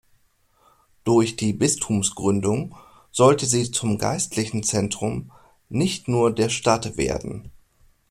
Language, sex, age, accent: German, male, 30-39, Deutschland Deutsch